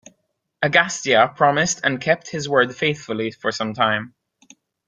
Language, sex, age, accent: English, male, 19-29, England English